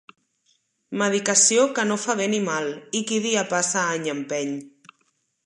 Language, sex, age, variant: Catalan, female, 30-39, Central